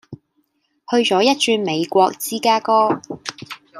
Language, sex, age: Cantonese, female, 19-29